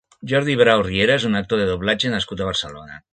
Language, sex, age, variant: Catalan, male, 60-69, Nord-Occidental